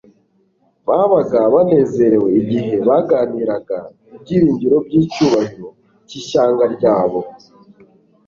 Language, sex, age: Kinyarwanda, male, 19-29